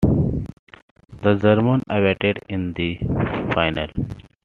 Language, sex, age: English, male, 19-29